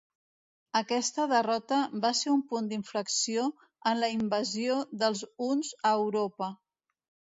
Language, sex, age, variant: Catalan, female, 50-59, Central